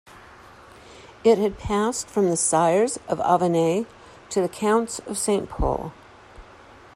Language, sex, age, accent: English, female, 60-69, United States English